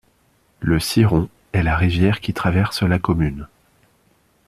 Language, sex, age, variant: French, male, 30-39, Français de métropole